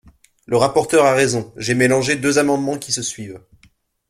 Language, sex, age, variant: French, male, 19-29, Français de métropole